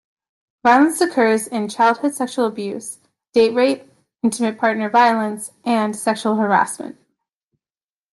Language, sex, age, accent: English, female, 19-29, Canadian English